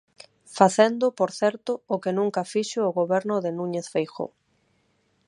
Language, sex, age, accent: Galician, female, 30-39, Normativo (estándar); Neofalante